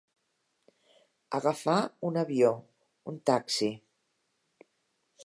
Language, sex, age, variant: Catalan, female, 60-69, Central